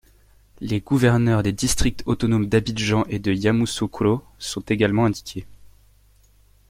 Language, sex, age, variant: French, male, 19-29, Français de métropole